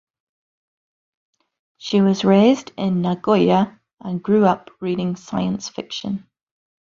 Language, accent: English, Northern Irish; yorkshire